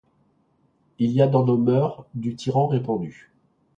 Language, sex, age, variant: French, male, 50-59, Français de métropole